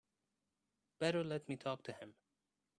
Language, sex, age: English, male, 30-39